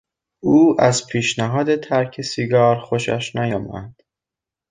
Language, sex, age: Persian, male, under 19